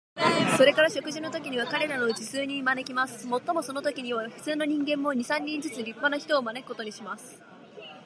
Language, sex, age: Japanese, female, under 19